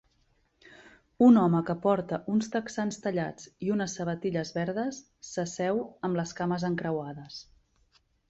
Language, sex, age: Catalan, female, 40-49